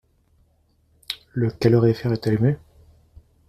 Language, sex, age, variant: French, male, 30-39, Français de métropole